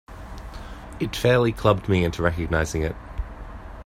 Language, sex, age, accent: English, male, 30-39, Australian English